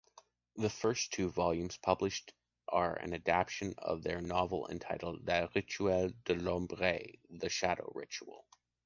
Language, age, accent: English, 30-39, Canadian English